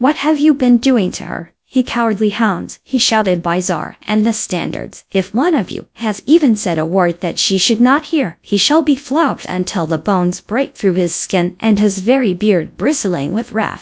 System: TTS, GradTTS